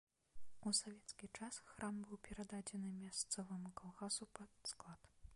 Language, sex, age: Belarusian, female, 19-29